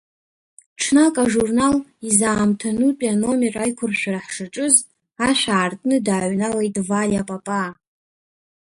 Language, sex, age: Abkhazian, female, 19-29